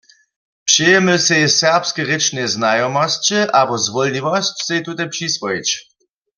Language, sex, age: Upper Sorbian, male, 40-49